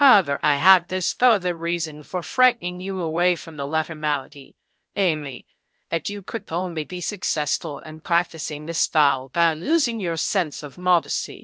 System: TTS, VITS